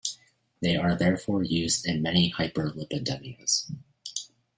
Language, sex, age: English, male, under 19